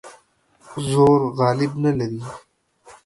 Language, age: Pashto, 19-29